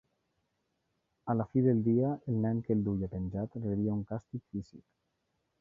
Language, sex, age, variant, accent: Catalan, male, 19-29, Valencià central, valencià